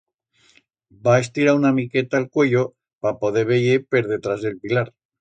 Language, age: Aragonese, 60-69